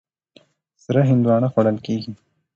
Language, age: Pashto, 19-29